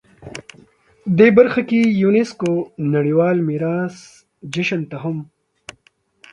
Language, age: Pashto, 30-39